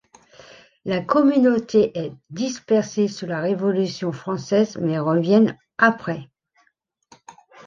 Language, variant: French, Français de métropole